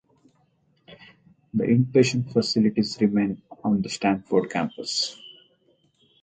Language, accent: English, India and South Asia (India, Pakistan, Sri Lanka)